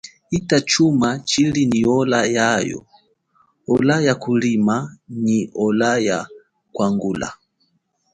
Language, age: Chokwe, 30-39